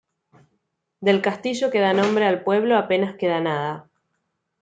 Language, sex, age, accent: Spanish, female, 19-29, Rioplatense: Argentina, Uruguay, este de Bolivia, Paraguay